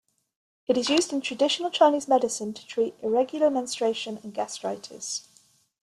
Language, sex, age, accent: English, female, 50-59, England English